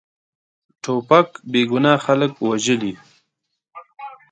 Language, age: Pashto, 19-29